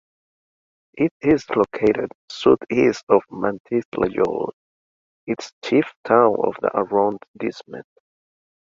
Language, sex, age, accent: English, male, 19-29, United States English